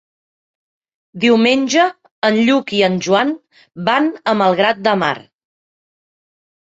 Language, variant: Catalan, Central